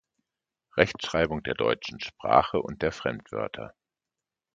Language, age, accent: German, 50-59, Deutschland Deutsch